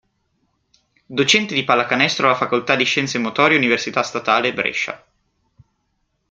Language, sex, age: Italian, male, 19-29